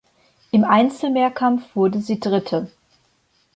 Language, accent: German, Deutschland Deutsch